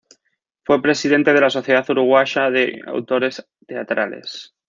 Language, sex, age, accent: Spanish, male, 19-29, España: Norte peninsular (Asturias, Castilla y León, Cantabria, País Vasco, Navarra, Aragón, La Rioja, Guadalajara, Cuenca)